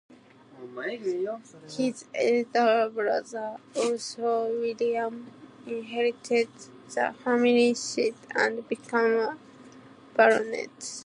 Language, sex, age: English, female, under 19